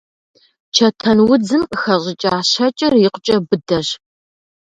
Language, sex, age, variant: Kabardian, female, 30-39, Адыгэбзэ (Къэбэрдей, Кирил, псоми зэдай)